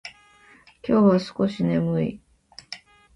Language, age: Japanese, 30-39